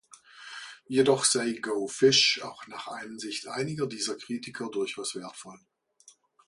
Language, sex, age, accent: German, male, 50-59, Deutschland Deutsch